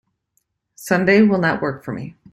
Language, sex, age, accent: English, female, 30-39, United States English